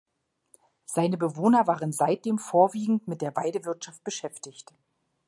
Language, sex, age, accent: German, female, 40-49, Deutschland Deutsch